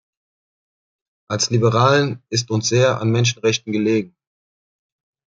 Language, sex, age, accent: German, male, 40-49, Deutschland Deutsch